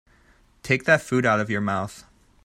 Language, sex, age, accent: English, male, 30-39, United States English